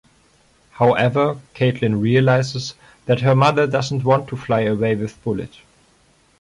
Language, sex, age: English, male, 19-29